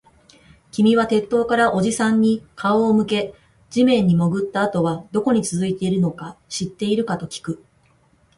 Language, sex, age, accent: Japanese, female, 40-49, 関西弁